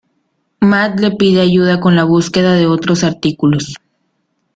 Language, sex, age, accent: Spanish, female, 19-29, México